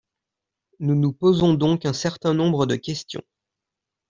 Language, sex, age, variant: French, male, 30-39, Français de métropole